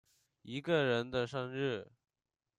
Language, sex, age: Chinese, male, under 19